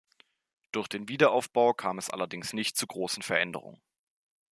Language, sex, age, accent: German, male, 19-29, Deutschland Deutsch